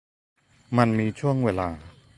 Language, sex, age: Thai, male, 40-49